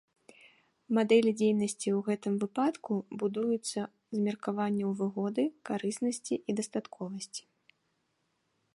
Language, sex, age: Belarusian, female, 19-29